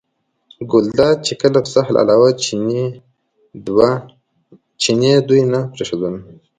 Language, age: Pashto, 19-29